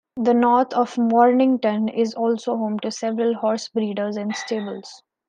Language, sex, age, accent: English, female, 19-29, India and South Asia (India, Pakistan, Sri Lanka)